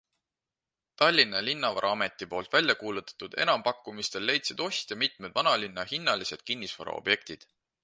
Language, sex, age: Estonian, male, 19-29